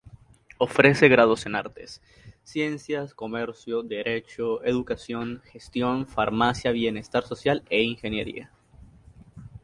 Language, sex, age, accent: Spanish, male, 19-29, América central